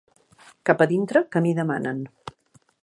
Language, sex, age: Catalan, female, 50-59